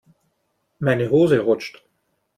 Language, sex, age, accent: German, male, 50-59, Österreichisches Deutsch